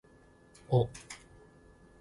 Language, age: Japanese, 19-29